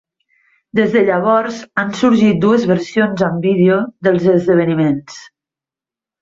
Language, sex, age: Catalan, female, 40-49